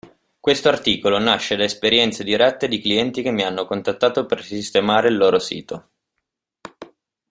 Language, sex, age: Italian, male, 19-29